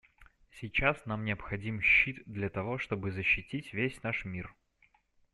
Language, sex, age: Russian, male, 19-29